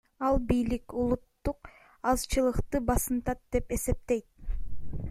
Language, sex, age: Kyrgyz, female, 19-29